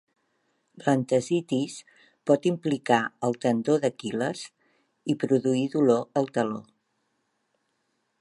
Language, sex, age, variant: Catalan, female, 40-49, Central